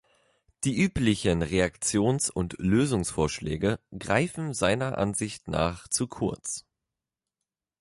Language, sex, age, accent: German, male, under 19, Deutschland Deutsch